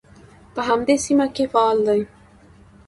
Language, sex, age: Pashto, female, 19-29